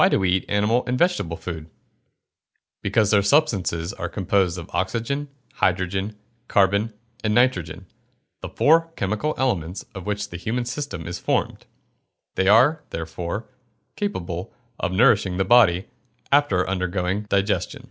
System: none